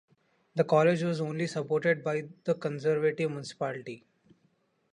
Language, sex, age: English, male, 19-29